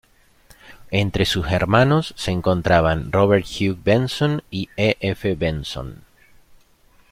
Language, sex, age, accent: Spanish, male, 30-39, Rioplatense: Argentina, Uruguay, este de Bolivia, Paraguay